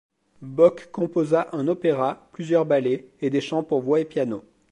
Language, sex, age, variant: French, male, 30-39, Français de métropole